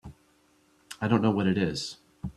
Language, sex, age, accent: English, male, 40-49, United States English